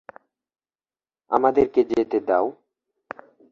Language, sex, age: Bengali, male, 40-49